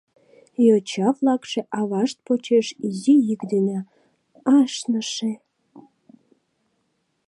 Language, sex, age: Mari, female, 19-29